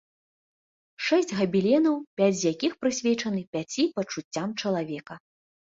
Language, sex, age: Belarusian, female, 19-29